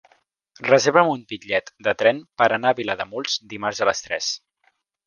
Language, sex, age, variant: Catalan, male, under 19, Central